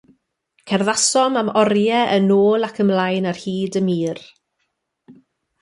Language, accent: Welsh, Y Deyrnas Unedig Cymraeg